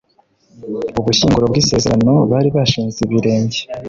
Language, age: Kinyarwanda, 19-29